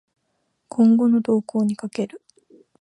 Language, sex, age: Japanese, female, 19-29